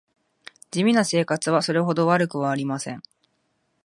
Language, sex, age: Japanese, female, 19-29